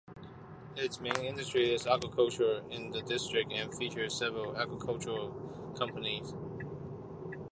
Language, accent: English, Hong Kong English